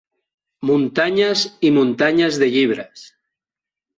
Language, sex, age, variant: Catalan, male, 50-59, Central